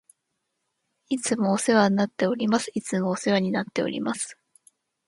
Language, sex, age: Japanese, female, 19-29